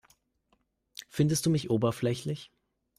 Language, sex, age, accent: German, male, 19-29, Deutschland Deutsch